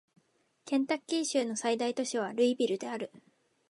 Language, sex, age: Japanese, female, 19-29